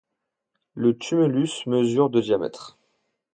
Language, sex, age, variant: French, male, 19-29, Français de métropole